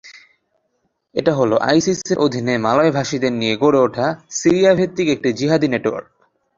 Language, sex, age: Bengali, male, 19-29